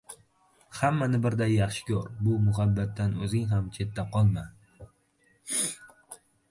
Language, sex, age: Uzbek, male, 19-29